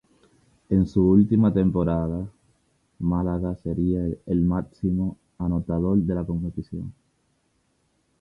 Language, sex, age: Spanish, male, 19-29